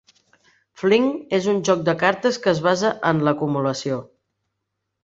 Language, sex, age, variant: Catalan, female, 60-69, Central